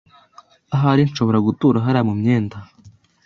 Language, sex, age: Kinyarwanda, male, 30-39